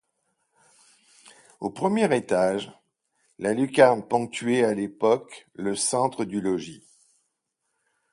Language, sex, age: French, male, 60-69